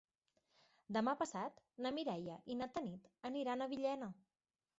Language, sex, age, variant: Catalan, female, 30-39, Central